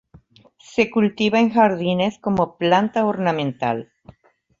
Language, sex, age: Spanish, female, 50-59